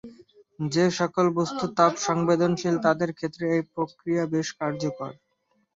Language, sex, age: Bengali, male, 19-29